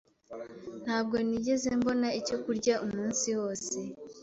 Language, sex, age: Kinyarwanda, female, 19-29